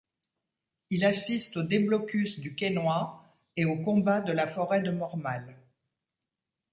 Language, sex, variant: French, female, Français de métropole